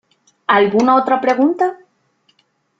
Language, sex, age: Spanish, female, 19-29